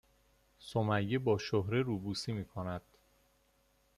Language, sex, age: Persian, male, 30-39